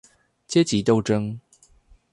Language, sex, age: Chinese, male, 19-29